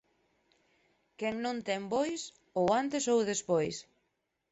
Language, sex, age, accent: Galician, female, 30-39, Normativo (estándar)